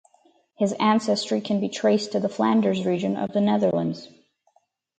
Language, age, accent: English, 19-29, Canadian English